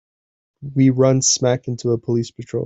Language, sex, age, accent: English, male, 19-29, United States English